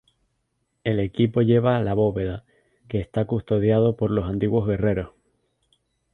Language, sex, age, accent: Spanish, male, 19-29, España: Islas Canarias